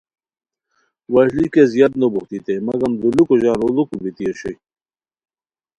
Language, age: Khowar, 40-49